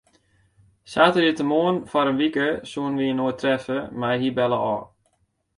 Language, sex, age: Western Frisian, male, 19-29